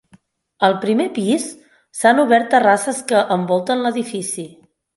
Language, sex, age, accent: Catalan, female, 30-39, Oriental